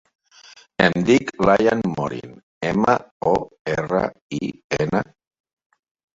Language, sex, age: Catalan, male, 60-69